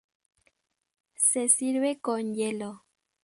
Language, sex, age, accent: Spanish, female, under 19, México